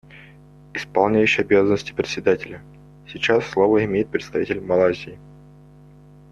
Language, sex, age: Russian, male, 30-39